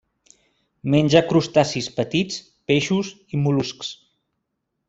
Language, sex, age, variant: Catalan, male, 30-39, Central